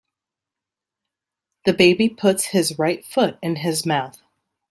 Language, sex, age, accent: English, female, 30-39, United States English